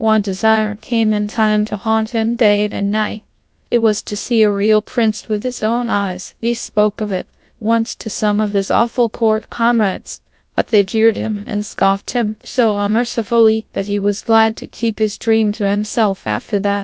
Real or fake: fake